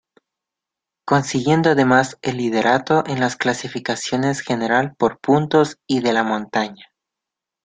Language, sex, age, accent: Spanish, male, 19-29, Andino-Pacífico: Colombia, Perú, Ecuador, oeste de Bolivia y Venezuela andina